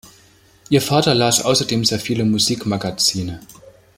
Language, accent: German, Deutschland Deutsch